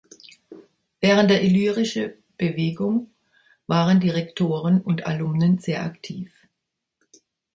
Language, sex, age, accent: German, female, 60-69, Deutschland Deutsch